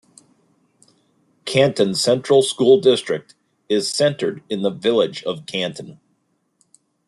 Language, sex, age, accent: English, male, 60-69, United States English